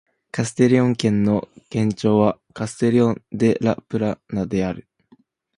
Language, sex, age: Japanese, male, under 19